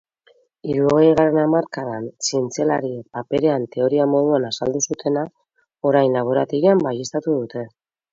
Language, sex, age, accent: Basque, female, 30-39, Mendebalekoa (Araba, Bizkaia, Gipuzkoako mendebaleko herri batzuk)